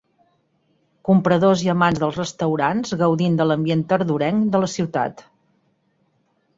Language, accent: Catalan, Garrotxi